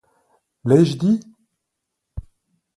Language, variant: French, Français de métropole